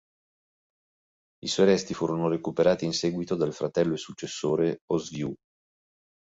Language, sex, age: Italian, male, 40-49